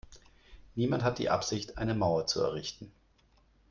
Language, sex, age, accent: German, male, 30-39, Deutschland Deutsch